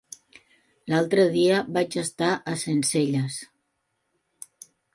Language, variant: Catalan, Central